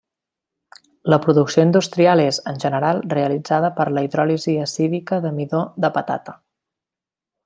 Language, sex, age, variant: Catalan, male, 30-39, Central